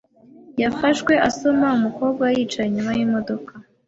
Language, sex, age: Kinyarwanda, female, 19-29